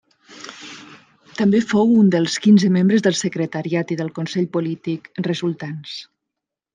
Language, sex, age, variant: Catalan, female, 50-59, Nord-Occidental